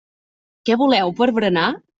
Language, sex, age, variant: Catalan, female, 19-29, Central